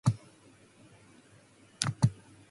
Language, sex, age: English, female, 19-29